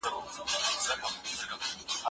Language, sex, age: Pashto, female, 30-39